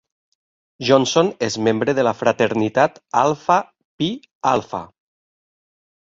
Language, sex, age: Catalan, male, 40-49